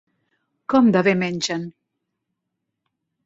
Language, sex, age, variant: Catalan, female, 70-79, Central